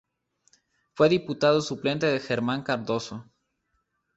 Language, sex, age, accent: Spanish, male, 19-29, México